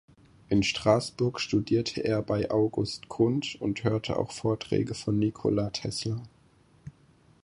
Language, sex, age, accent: German, male, 19-29, Deutschland Deutsch